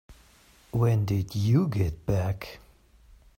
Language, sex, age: English, male, 30-39